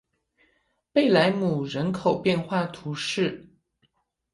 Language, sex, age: Chinese, male, 19-29